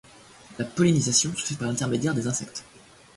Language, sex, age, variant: French, male, 19-29, Français de métropole